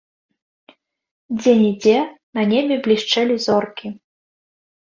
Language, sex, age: Belarusian, female, 19-29